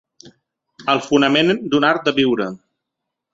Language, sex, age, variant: Catalan, male, 40-49, Central